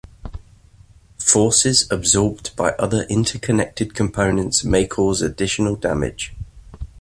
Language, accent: English, England English